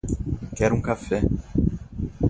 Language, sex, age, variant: Portuguese, male, 30-39, Portuguese (Brasil)